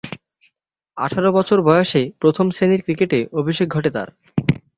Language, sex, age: Bengali, male, 19-29